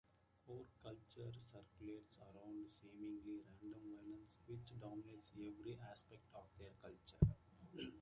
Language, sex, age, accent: English, male, 19-29, United States English